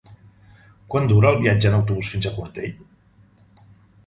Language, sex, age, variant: Catalan, male, 50-59, Central